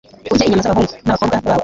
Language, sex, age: Kinyarwanda, female, 19-29